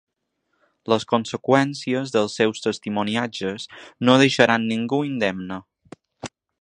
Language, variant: Catalan, Balear